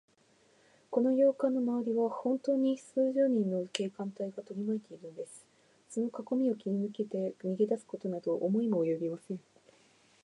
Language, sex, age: Japanese, female, 19-29